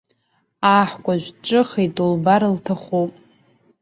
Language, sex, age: Abkhazian, female, under 19